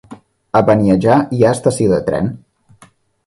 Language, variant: Catalan, Central